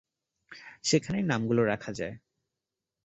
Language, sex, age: Bengali, male, 19-29